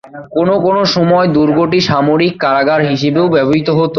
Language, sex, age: Bengali, male, 19-29